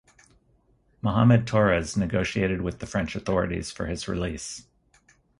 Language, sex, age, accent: English, male, 50-59, United States English